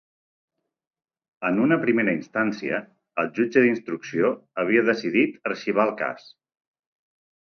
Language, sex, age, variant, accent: Catalan, male, 40-49, Central, central